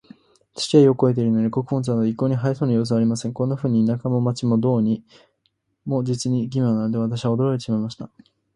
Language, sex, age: Japanese, male, 19-29